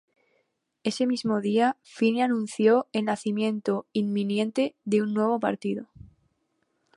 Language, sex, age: Spanish, female, under 19